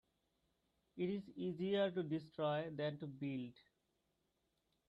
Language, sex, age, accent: English, male, 19-29, India and South Asia (India, Pakistan, Sri Lanka)